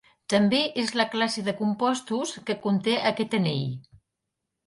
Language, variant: Catalan, Central